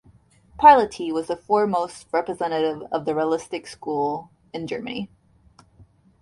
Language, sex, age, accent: English, female, 19-29, United States English